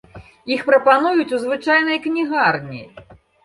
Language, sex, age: Belarusian, female, 60-69